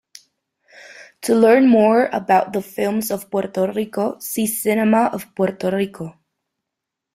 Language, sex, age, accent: English, female, 19-29, United States English